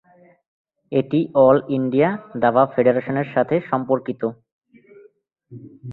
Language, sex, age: Bengali, male, under 19